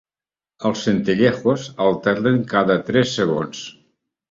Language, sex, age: Catalan, male, 70-79